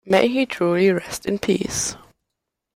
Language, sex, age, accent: English, male, under 19, United States English